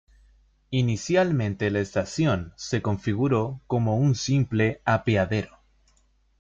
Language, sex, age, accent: Spanish, male, 19-29, España: Centro-Sur peninsular (Madrid, Toledo, Castilla-La Mancha)